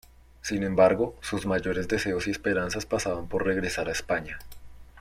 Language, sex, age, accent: Spanish, male, 19-29, Andino-Pacífico: Colombia, Perú, Ecuador, oeste de Bolivia y Venezuela andina